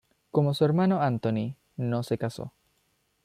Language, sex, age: Spanish, male, under 19